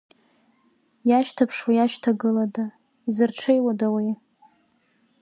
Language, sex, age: Abkhazian, female, 19-29